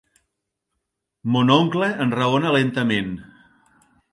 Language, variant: Catalan, Central